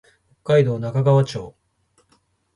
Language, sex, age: Japanese, male, 40-49